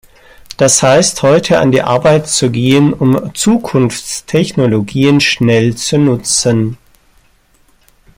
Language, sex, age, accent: German, male, 50-59, Deutschland Deutsch